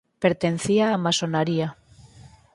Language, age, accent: Galician, 40-49, Oriental (común en zona oriental)